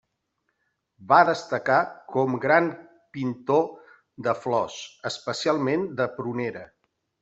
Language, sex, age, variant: Catalan, male, 50-59, Septentrional